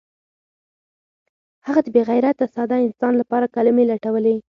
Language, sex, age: Pashto, female, under 19